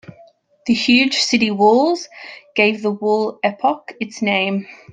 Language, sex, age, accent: English, female, 30-39, Australian English